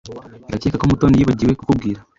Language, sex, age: Kinyarwanda, male, 30-39